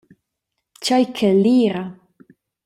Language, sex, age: Romansh, female, 19-29